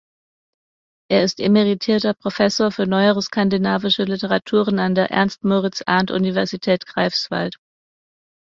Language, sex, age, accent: German, female, 40-49, Deutschland Deutsch